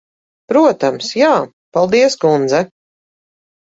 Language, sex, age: Latvian, female, 40-49